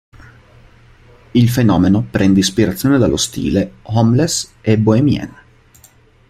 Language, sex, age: Italian, male, 19-29